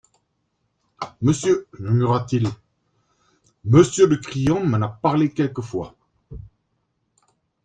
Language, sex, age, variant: French, male, 40-49, Français de métropole